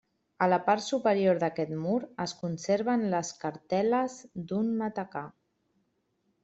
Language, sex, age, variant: Catalan, female, 40-49, Central